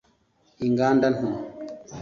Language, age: Kinyarwanda, 30-39